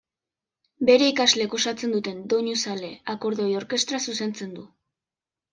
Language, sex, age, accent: Basque, female, under 19, Mendebalekoa (Araba, Bizkaia, Gipuzkoako mendebaleko herri batzuk)